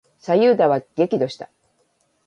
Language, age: Japanese, 50-59